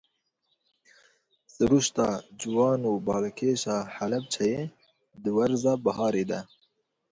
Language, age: Kurdish, 19-29